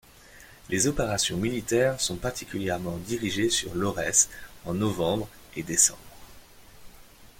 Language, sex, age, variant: French, male, 30-39, Français de métropole